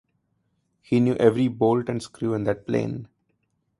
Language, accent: English, India and South Asia (India, Pakistan, Sri Lanka)